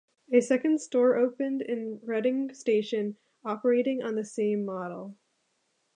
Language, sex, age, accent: English, female, 19-29, United States English